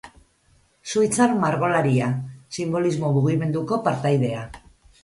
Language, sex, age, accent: Basque, female, 50-59, Erdialdekoa edo Nafarra (Gipuzkoa, Nafarroa)